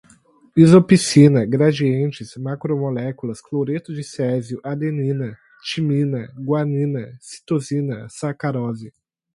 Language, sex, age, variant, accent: Portuguese, male, 19-29, Portuguese (Brasil), Gaucho